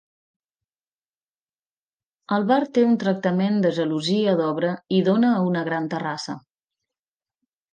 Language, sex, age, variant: Catalan, female, 30-39, Nord-Occidental